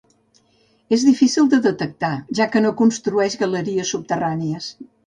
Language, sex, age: Catalan, female, 70-79